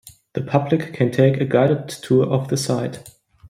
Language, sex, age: English, male, 19-29